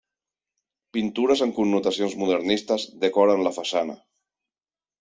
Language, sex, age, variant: Catalan, male, 50-59, Central